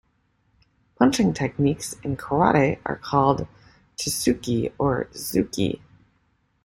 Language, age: English, 40-49